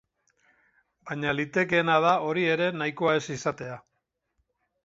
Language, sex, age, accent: Basque, male, 60-69, Mendebalekoa (Araba, Bizkaia, Gipuzkoako mendebaleko herri batzuk)